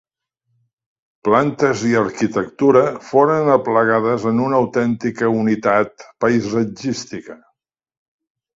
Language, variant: Catalan, Central